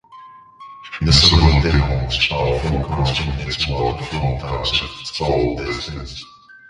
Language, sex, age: English, male, 40-49